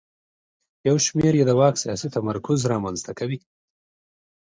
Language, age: Pashto, 30-39